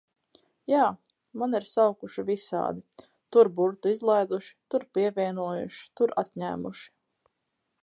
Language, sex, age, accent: Latvian, female, 30-39, bez akcenta